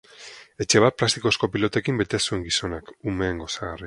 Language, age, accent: Basque, 40-49, Mendebalekoa (Araba, Bizkaia, Gipuzkoako mendebaleko herri batzuk)